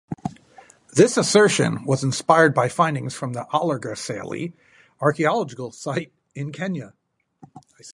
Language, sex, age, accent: English, male, 40-49, United States English